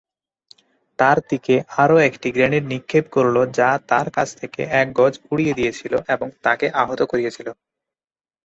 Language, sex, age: Bengali, male, 19-29